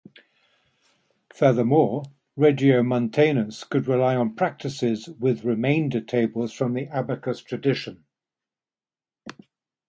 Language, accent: English, England English